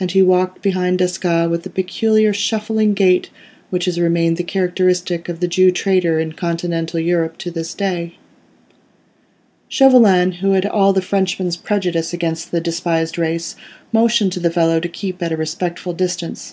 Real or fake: real